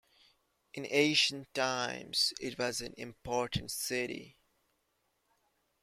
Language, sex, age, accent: English, male, 19-29, West Indies and Bermuda (Bahamas, Bermuda, Jamaica, Trinidad)